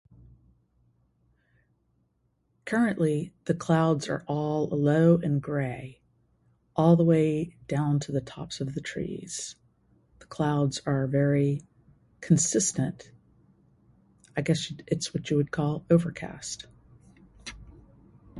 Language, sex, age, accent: English, female, 60-69, United States English